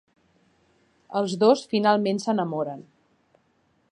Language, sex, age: Catalan, female, 19-29